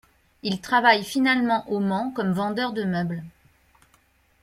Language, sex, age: French, female, 40-49